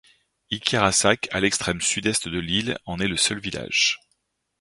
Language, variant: French, Français de métropole